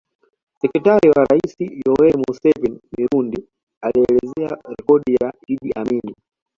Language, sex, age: Swahili, male, 19-29